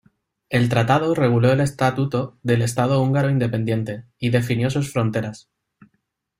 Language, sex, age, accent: Spanish, male, 30-39, España: Sur peninsular (Andalucia, Extremadura, Murcia)